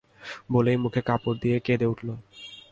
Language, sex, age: Bengali, male, 19-29